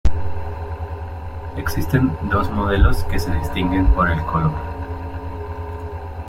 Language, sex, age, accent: Spanish, male, 30-39, Andino-Pacífico: Colombia, Perú, Ecuador, oeste de Bolivia y Venezuela andina